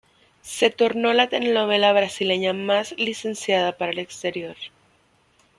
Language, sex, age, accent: Spanish, female, 19-29, México